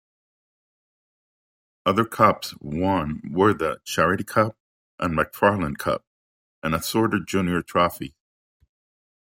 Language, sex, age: English, male, 60-69